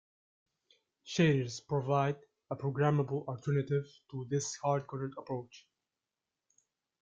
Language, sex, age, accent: English, male, 19-29, Canadian English